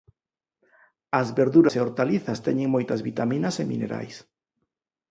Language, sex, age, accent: Galician, male, 40-49, Normativo (estándar)